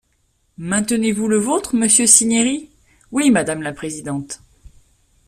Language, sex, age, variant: French, female, 30-39, Français de métropole